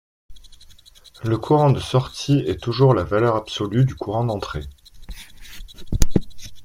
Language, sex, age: French, male, 30-39